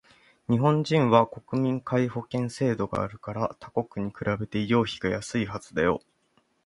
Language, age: Japanese, 19-29